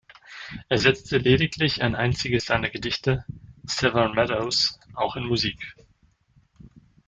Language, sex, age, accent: German, male, 30-39, Deutschland Deutsch